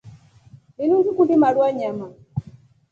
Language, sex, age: Rombo, female, 30-39